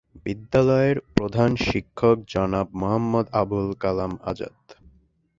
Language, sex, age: Bengali, male, 19-29